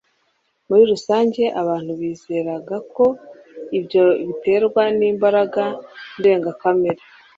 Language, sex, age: Kinyarwanda, female, 30-39